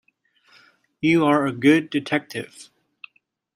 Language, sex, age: English, male, 19-29